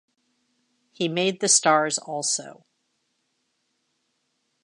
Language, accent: English, United States English